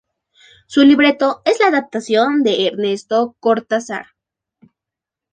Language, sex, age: Spanish, female, 19-29